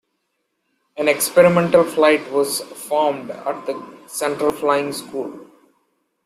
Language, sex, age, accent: English, male, 19-29, India and South Asia (India, Pakistan, Sri Lanka)